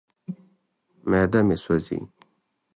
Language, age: Pashto, 30-39